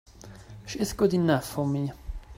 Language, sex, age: English, male, 19-29